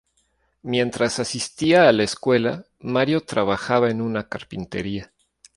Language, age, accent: Spanish, 30-39, México